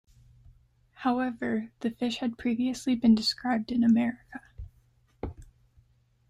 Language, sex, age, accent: English, female, 19-29, United States English